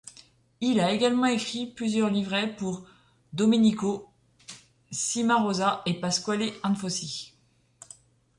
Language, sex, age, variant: French, female, 30-39, Français de métropole